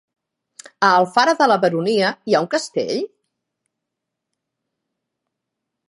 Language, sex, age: Catalan, female, 50-59